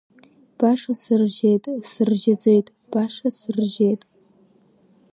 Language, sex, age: Abkhazian, female, under 19